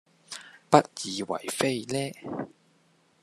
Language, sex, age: Cantonese, male, 30-39